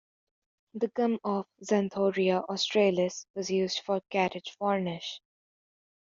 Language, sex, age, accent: English, female, under 19, United States English